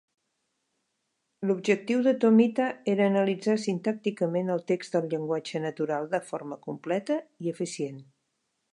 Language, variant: Catalan, Central